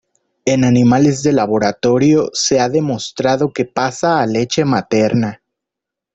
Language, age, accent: Spanish, 30-39, México